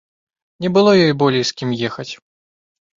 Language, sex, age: Belarusian, male, under 19